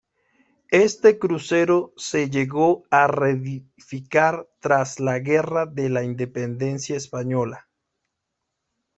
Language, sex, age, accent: Spanish, male, 30-39, Caribe: Cuba, Venezuela, Puerto Rico, República Dominicana, Panamá, Colombia caribeña, México caribeño, Costa del golfo de México